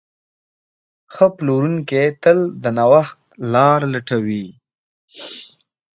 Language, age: Pashto, 19-29